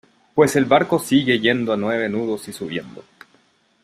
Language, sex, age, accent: Spanish, male, 19-29, Chileno: Chile, Cuyo